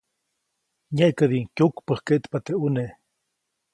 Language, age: Copainalá Zoque, 19-29